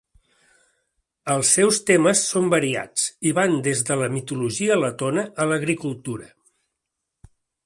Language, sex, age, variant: Catalan, male, 60-69, Central